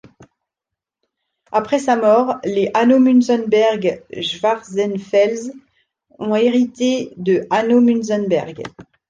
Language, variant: French, Français de métropole